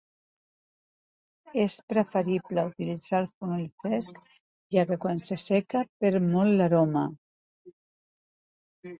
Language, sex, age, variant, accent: Catalan, female, 60-69, Central, central